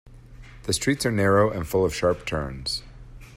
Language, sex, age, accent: English, male, 30-39, United States English